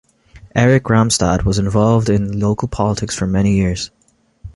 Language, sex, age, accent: English, male, 19-29, Irish English